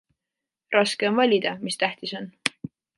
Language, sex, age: Estonian, female, 19-29